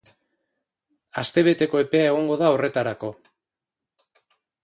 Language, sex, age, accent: Basque, male, 40-49, Erdialdekoa edo Nafarra (Gipuzkoa, Nafarroa)